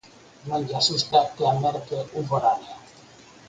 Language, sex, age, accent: Galician, male, 50-59, Normativo (estándar)